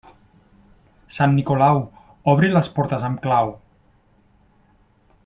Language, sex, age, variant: Catalan, male, 40-49, Central